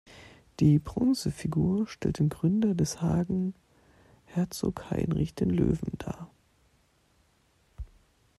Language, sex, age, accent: German, male, 19-29, Deutschland Deutsch